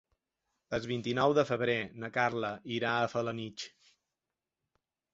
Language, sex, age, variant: Catalan, male, 40-49, Balear